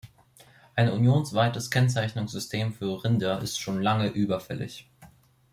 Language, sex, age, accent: German, male, 19-29, Deutschland Deutsch